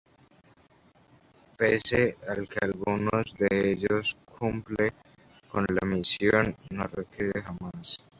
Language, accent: Spanish, España: Norte peninsular (Asturias, Castilla y León, Cantabria, País Vasco, Navarra, Aragón, La Rioja, Guadalajara, Cuenca)